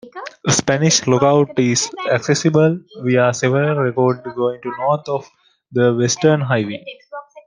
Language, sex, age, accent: English, male, 19-29, England English